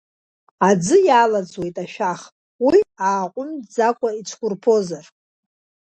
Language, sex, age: Abkhazian, female, 40-49